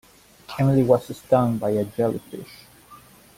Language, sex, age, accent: English, male, 19-29, United States English